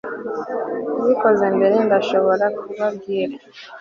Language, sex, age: Kinyarwanda, female, 19-29